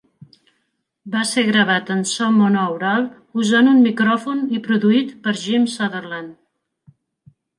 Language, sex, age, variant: Catalan, female, 40-49, Central